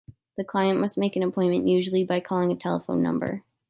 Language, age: English, 19-29